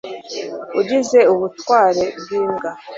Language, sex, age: Kinyarwanda, female, 40-49